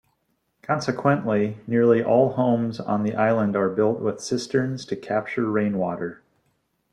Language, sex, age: English, male, 30-39